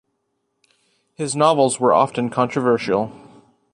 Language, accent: English, United States English